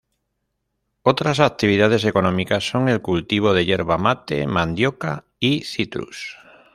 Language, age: Spanish, 30-39